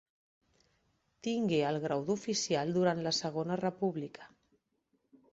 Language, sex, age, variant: Catalan, female, 40-49, Central